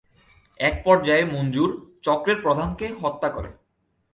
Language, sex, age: Bengali, male, 19-29